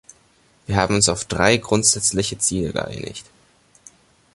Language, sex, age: German, male, under 19